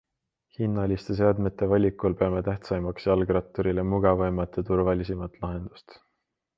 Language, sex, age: Estonian, male, 19-29